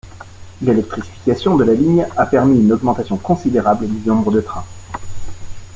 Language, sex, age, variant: French, male, 40-49, Français de métropole